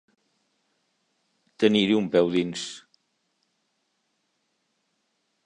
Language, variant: Catalan, Central